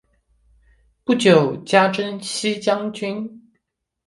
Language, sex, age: Chinese, male, 19-29